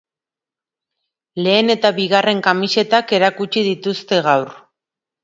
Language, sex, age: Basque, female, 40-49